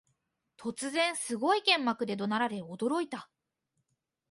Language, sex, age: Japanese, female, 19-29